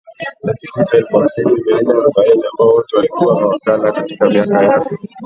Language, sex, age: Swahili, male, 19-29